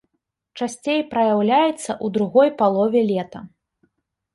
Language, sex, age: Belarusian, female, 30-39